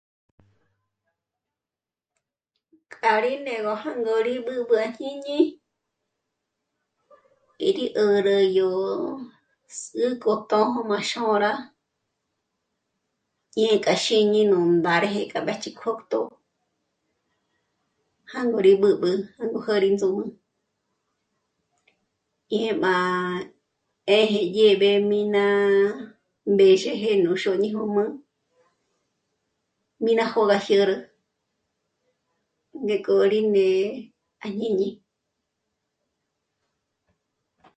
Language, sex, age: Michoacán Mazahua, female, 60-69